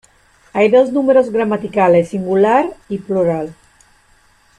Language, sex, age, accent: Spanish, female, 50-59, México